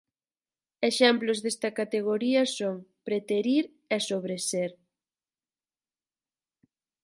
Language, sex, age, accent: Galician, female, 19-29, Central (sen gheada)